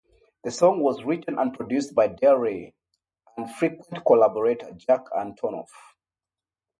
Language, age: English, 40-49